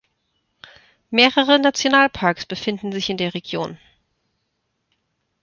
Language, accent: German, Deutschland Deutsch